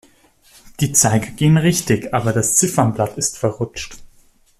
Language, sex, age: German, male, 30-39